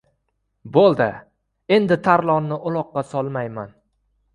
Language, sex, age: Uzbek, male, 19-29